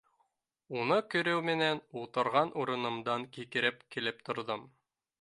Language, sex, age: Bashkir, male, 19-29